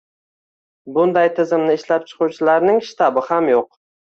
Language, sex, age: Uzbek, male, 19-29